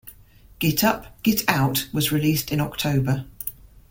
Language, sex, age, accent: English, female, 50-59, England English